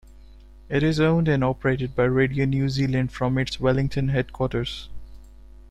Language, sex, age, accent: English, male, 19-29, India and South Asia (India, Pakistan, Sri Lanka)